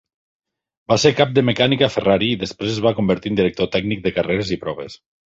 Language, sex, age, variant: Catalan, male, 40-49, Septentrional